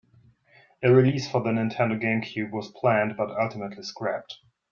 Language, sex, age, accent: English, male, 30-39, United States English